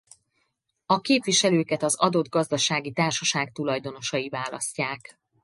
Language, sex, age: Hungarian, female, 40-49